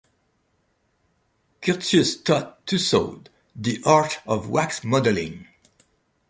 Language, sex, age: English, male, 60-69